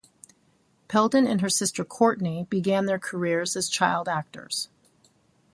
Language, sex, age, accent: English, female, 50-59, United States English